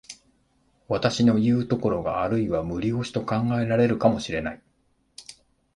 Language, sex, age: Japanese, male, 50-59